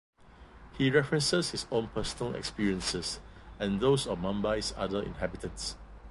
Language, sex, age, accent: English, male, 50-59, Singaporean English